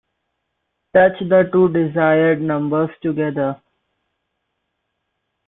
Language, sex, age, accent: English, male, 19-29, India and South Asia (India, Pakistan, Sri Lanka)